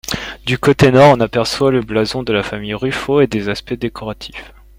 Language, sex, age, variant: French, male, 19-29, Français de métropole